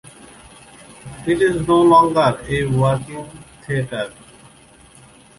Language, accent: English, United States English